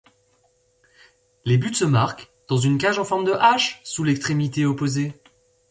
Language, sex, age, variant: French, female, 19-29, Français de métropole